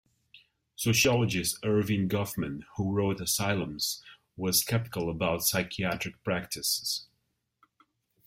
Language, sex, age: English, male, 30-39